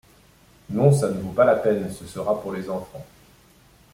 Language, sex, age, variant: French, male, 40-49, Français de métropole